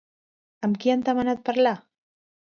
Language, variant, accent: Catalan, Central, central